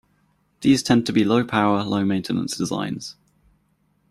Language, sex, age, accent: English, male, 19-29, England English